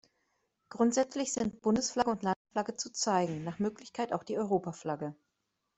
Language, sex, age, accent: German, female, 30-39, Deutschland Deutsch